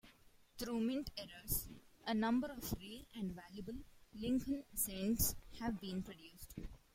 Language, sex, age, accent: English, female, 19-29, India and South Asia (India, Pakistan, Sri Lanka)